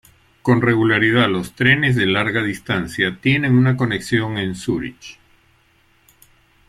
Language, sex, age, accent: Spanish, male, 60-69, Andino-Pacífico: Colombia, Perú, Ecuador, oeste de Bolivia y Venezuela andina